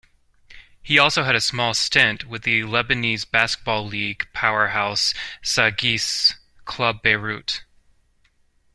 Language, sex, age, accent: English, male, 30-39, United States English